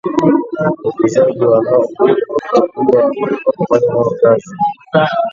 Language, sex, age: Swahili, male, 19-29